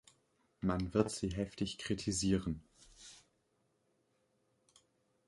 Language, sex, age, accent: German, male, under 19, Deutschland Deutsch